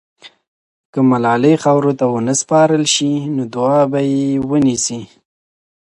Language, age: Pashto, 19-29